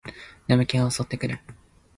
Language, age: Japanese, 19-29